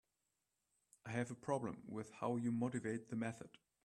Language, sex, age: English, male, 50-59